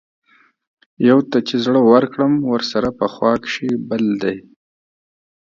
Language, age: Pashto, 30-39